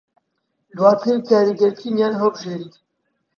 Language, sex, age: Central Kurdish, male, 19-29